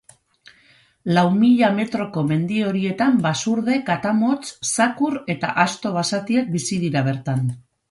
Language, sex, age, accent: Basque, female, 40-49, Mendebalekoa (Araba, Bizkaia, Gipuzkoako mendebaleko herri batzuk)